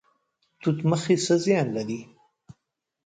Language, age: Pashto, 40-49